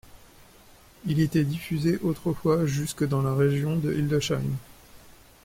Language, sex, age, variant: French, male, 40-49, Français de métropole